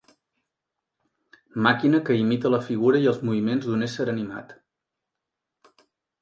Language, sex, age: Catalan, male, 40-49